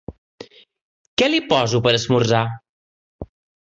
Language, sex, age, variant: Catalan, male, 40-49, Central